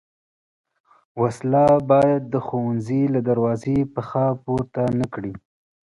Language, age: Pashto, 19-29